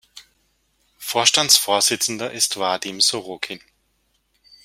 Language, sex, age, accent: German, male, 50-59, Deutschland Deutsch